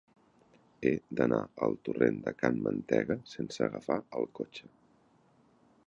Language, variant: Catalan, Nord-Occidental